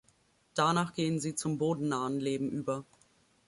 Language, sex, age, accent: German, female, 19-29, Deutschland Deutsch